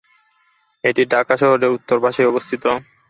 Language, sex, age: Bengali, male, 19-29